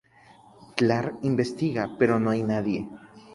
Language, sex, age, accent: Spanish, male, 19-29, México